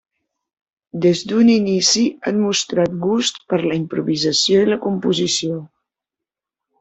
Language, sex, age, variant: Catalan, female, 50-59, Central